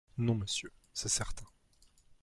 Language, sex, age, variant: French, male, 19-29, Français de métropole